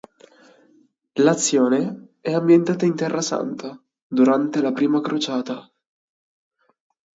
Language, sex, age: Italian, male, 19-29